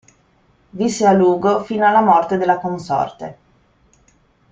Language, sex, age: Italian, female, 40-49